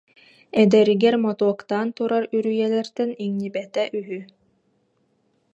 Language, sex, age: Yakut, female, 19-29